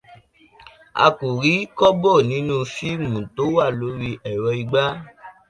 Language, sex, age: Yoruba, male, 19-29